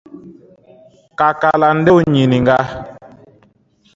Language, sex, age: Dyula, male, 19-29